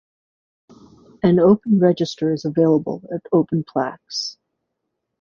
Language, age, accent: English, 40-49, United States English